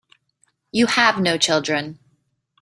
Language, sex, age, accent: English, female, 19-29, United States English